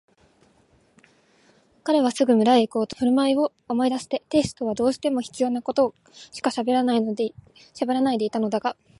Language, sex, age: Japanese, female, 19-29